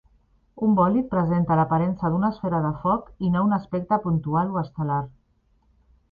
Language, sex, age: Catalan, female, 50-59